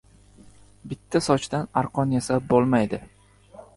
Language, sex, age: Uzbek, male, 19-29